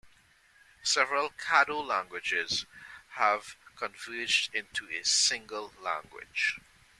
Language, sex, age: English, male, 40-49